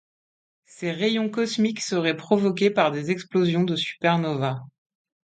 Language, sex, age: French, female, 40-49